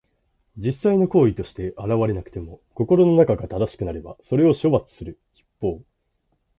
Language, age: Japanese, 19-29